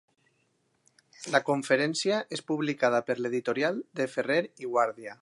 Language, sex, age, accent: Catalan, male, 40-49, valencià